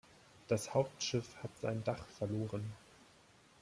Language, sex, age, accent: German, male, 19-29, Deutschland Deutsch